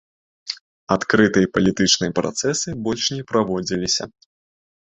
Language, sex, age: Belarusian, male, under 19